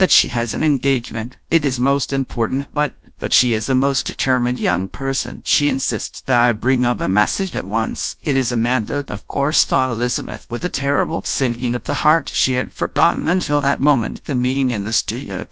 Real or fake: fake